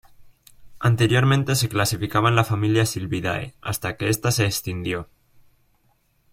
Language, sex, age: Spanish, male, 19-29